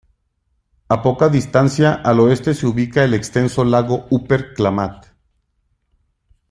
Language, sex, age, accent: Spanish, male, 40-49, México